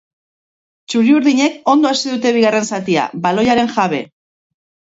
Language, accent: Basque, Erdialdekoa edo Nafarra (Gipuzkoa, Nafarroa)